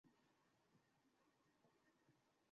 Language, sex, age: Bengali, male, 19-29